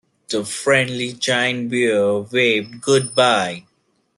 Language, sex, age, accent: English, male, 19-29, India and South Asia (India, Pakistan, Sri Lanka)